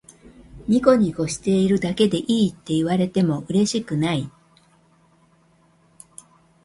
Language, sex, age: Japanese, female, 70-79